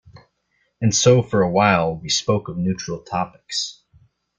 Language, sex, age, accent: English, male, 19-29, United States English